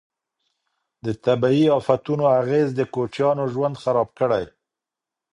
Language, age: Pashto, 50-59